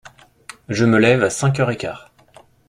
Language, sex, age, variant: French, male, 30-39, Français de métropole